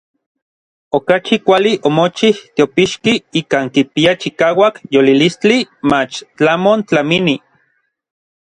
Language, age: Orizaba Nahuatl, 30-39